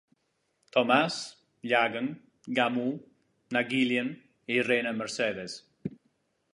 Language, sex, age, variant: Catalan, female, 19-29, Balear